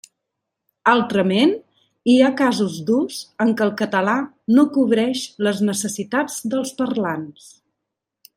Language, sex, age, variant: Catalan, female, 50-59, Central